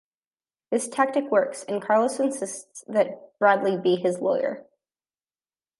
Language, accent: English, United States English